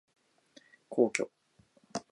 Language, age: Japanese, 19-29